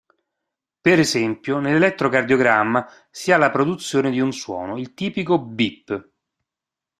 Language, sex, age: Italian, male, 50-59